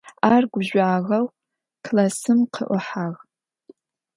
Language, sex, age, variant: Adyghe, female, 19-29, Адыгабзэ (Кирил, пстэумэ зэдыряе)